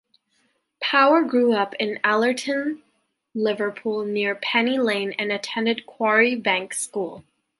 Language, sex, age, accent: English, female, 19-29, Canadian English